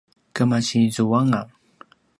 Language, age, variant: Paiwan, 30-39, pinayuanan a kinaikacedasan (東排灣語)